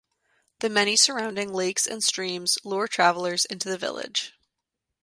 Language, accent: English, United States English